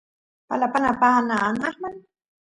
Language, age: Santiago del Estero Quichua, 30-39